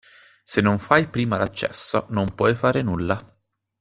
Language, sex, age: Italian, male, 19-29